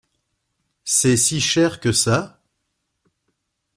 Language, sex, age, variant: French, male, 50-59, Français de métropole